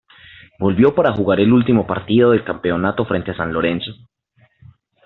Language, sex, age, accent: Spanish, male, 19-29, Andino-Pacífico: Colombia, Perú, Ecuador, oeste de Bolivia y Venezuela andina